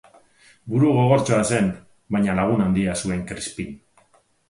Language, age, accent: Basque, 40-49, Mendebalekoa (Araba, Bizkaia, Gipuzkoako mendebaleko herri batzuk)